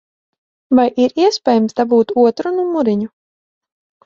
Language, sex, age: Latvian, female, 19-29